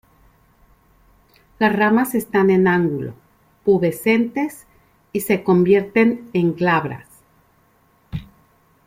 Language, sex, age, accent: Spanish, female, 50-59, México